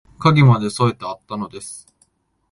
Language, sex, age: Japanese, male, 19-29